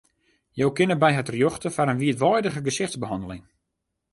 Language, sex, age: Western Frisian, male, 19-29